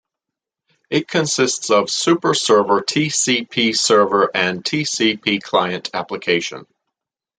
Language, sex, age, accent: English, male, 50-59, United States English